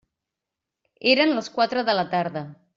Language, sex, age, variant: Catalan, female, 50-59, Central